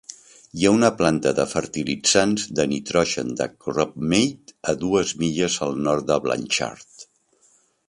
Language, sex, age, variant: Catalan, male, 60-69, Central